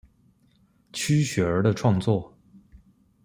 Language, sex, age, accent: Chinese, male, 19-29, 出生地：北京市